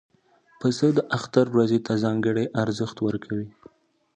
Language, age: Pashto, 19-29